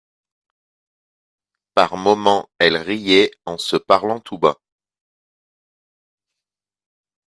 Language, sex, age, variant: French, male, 40-49, Français de métropole